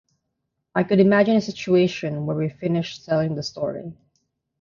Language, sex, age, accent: English, female, 30-39, Canadian English; Filipino